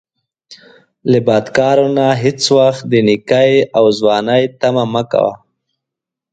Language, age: Pashto, 19-29